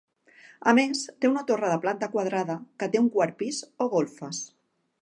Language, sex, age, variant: Catalan, female, 50-59, Central